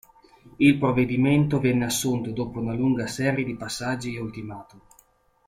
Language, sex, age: Italian, male, 30-39